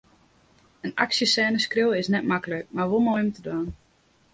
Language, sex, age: Western Frisian, female, 19-29